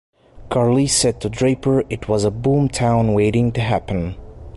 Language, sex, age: English, male, 19-29